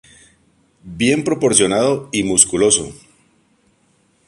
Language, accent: Spanish, Andino-Pacífico: Colombia, Perú, Ecuador, oeste de Bolivia y Venezuela andina